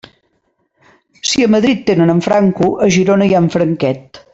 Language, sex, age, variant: Catalan, female, 50-59, Central